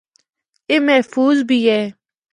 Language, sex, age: Northern Hindko, female, 19-29